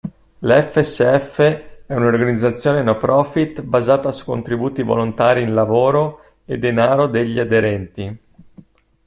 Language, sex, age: Italian, male, 30-39